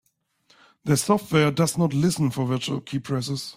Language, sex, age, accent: English, male, 19-29, United States English